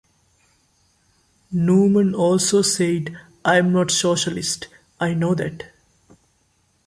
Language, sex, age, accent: English, male, under 19, India and South Asia (India, Pakistan, Sri Lanka)